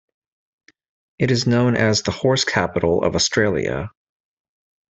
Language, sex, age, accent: English, male, 30-39, United States English